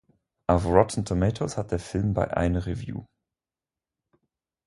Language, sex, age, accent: German, male, 19-29, Schweizerdeutsch